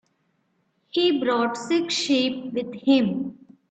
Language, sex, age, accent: English, female, 30-39, India and South Asia (India, Pakistan, Sri Lanka)